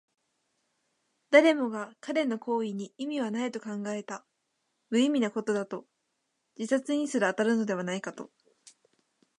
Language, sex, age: Japanese, female, 19-29